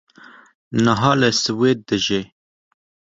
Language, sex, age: Kurdish, male, 19-29